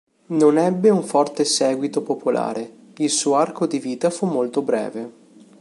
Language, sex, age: Italian, male, 19-29